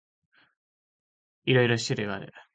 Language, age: Japanese, 19-29